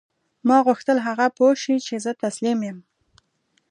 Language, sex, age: Pashto, female, 19-29